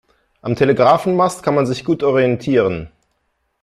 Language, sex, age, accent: German, male, 50-59, Deutschland Deutsch